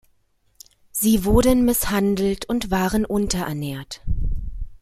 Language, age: German, 30-39